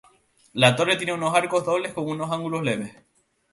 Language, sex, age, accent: Spanish, male, 19-29, España: Islas Canarias